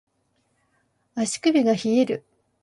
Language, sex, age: Japanese, female, 50-59